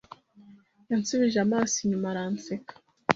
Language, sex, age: Kinyarwanda, female, 30-39